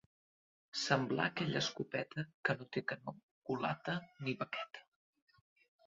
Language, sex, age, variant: Catalan, male, under 19, Central